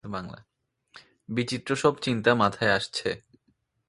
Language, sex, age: Bengali, female, 19-29